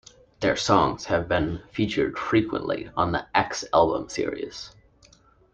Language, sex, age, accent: English, male, 19-29, Canadian English